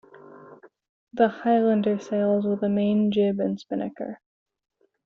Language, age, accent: English, 19-29, United States English